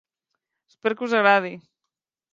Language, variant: Catalan, Central